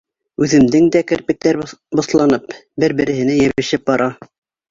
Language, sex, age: Bashkir, female, 60-69